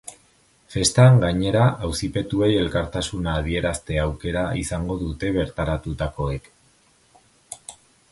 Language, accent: Basque, Erdialdekoa edo Nafarra (Gipuzkoa, Nafarroa)